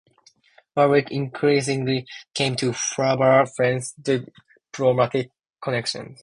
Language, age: English, 19-29